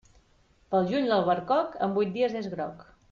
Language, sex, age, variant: Catalan, female, 30-39, Nord-Occidental